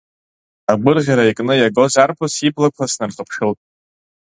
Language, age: Abkhazian, under 19